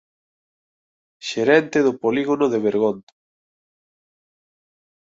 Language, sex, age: Galician, male, 30-39